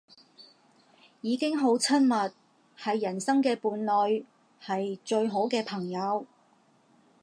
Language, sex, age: Cantonese, female, 40-49